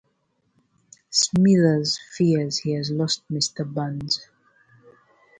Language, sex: English, female